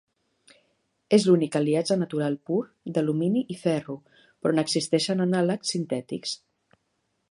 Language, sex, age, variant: Catalan, female, 40-49, Central